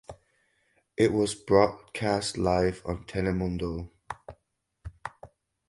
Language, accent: English, England English